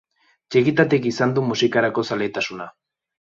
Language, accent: Basque, Erdialdekoa edo Nafarra (Gipuzkoa, Nafarroa)